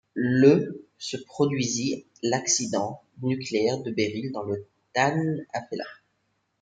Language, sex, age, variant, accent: French, male, 19-29, Français des départements et régions d'outre-mer, Français de Guadeloupe